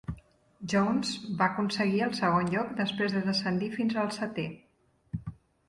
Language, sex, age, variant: Catalan, female, 40-49, Central